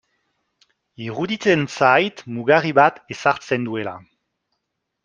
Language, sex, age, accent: Basque, male, 40-49, Nafar-lapurtarra edo Zuberotarra (Lapurdi, Nafarroa Beherea, Zuberoa)